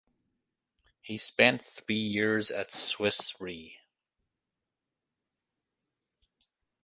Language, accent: English, Canadian English; Irish English